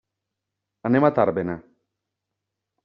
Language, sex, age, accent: Catalan, male, 40-49, valencià